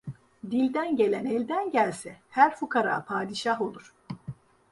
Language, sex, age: Turkish, female, 50-59